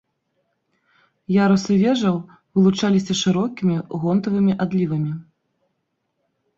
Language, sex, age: Belarusian, female, 30-39